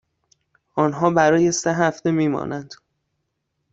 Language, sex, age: Persian, male, 19-29